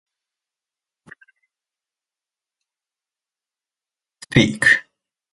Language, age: English, 19-29